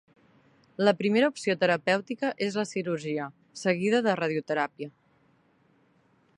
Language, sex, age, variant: Catalan, female, 19-29, Central